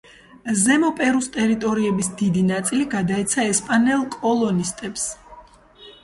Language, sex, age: Georgian, female, 30-39